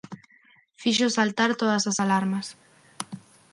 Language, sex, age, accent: Galician, female, under 19, Central (gheada); Neofalante